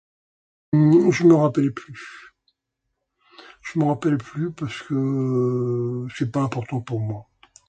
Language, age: French, 70-79